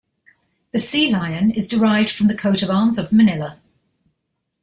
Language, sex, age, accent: English, female, 40-49, England English